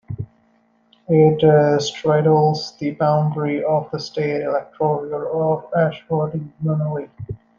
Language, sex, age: English, male, 19-29